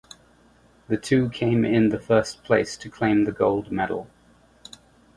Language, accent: English, England English